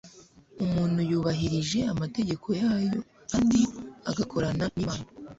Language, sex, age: Kinyarwanda, female, under 19